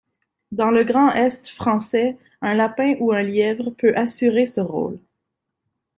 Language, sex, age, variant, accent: French, female, 19-29, Français d'Amérique du Nord, Français du Canada